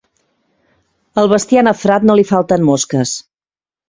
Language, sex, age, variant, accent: Catalan, female, 40-49, Central, Català central